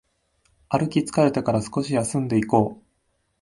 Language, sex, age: Japanese, male, 19-29